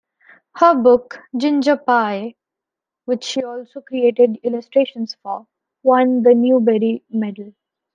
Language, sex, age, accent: English, female, 19-29, India and South Asia (India, Pakistan, Sri Lanka)